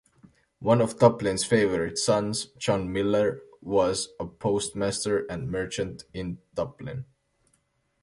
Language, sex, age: English, male, 19-29